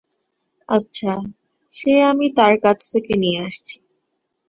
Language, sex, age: Bengali, female, 19-29